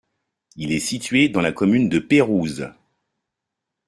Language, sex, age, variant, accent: French, male, 40-49, Français des départements et régions d'outre-mer, Français de Guadeloupe